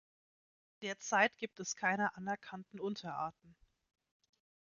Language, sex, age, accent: German, female, 19-29, Deutschland Deutsch